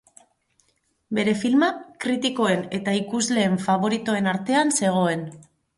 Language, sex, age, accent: Basque, female, 30-39, Mendebalekoa (Araba, Bizkaia, Gipuzkoako mendebaleko herri batzuk)